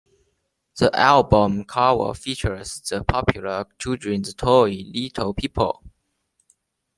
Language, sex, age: English, male, 19-29